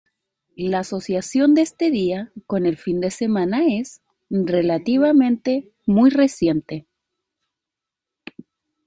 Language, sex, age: Spanish, female, 30-39